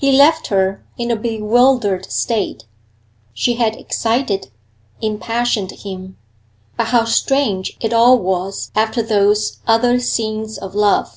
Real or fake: real